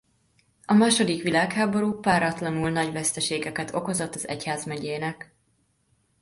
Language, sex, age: Hungarian, female, 19-29